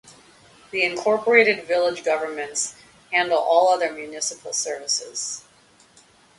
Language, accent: English, United States English